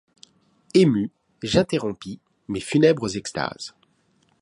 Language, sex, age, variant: French, male, 40-49, Français de métropole